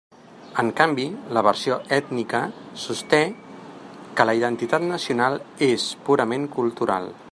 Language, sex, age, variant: Catalan, male, 40-49, Central